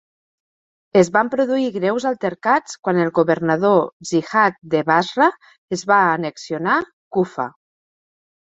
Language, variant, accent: Catalan, Nord-Occidental, Tortosí